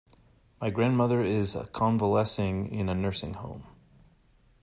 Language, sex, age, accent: English, male, 30-39, United States English